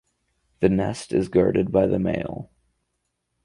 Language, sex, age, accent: English, male, under 19, Canadian English